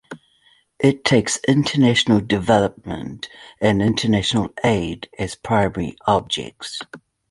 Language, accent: English, New Zealand English